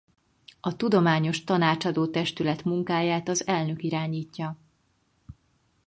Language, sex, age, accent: Hungarian, female, 30-39, budapesti